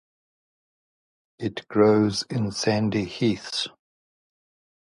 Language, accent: English, Southern African (South Africa, Zimbabwe, Namibia)